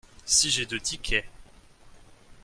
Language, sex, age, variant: French, male, 19-29, Français de métropole